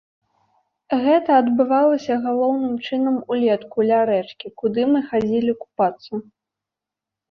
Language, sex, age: Belarusian, female, under 19